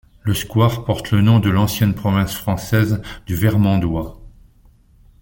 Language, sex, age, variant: French, male, 60-69, Français de métropole